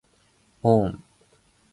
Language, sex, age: Japanese, male, 19-29